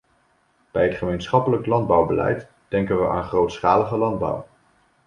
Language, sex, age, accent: Dutch, male, 19-29, Nederlands Nederlands